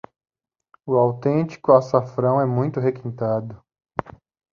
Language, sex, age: Portuguese, male, 19-29